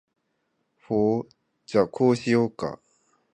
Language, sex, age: Japanese, male, 30-39